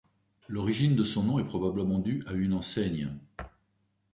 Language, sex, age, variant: French, male, 60-69, Français de métropole